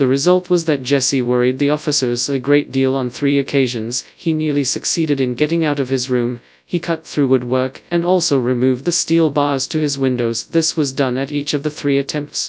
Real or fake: fake